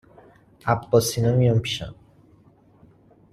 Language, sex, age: Persian, male, 19-29